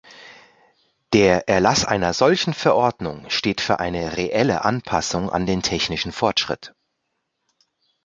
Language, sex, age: German, male, 40-49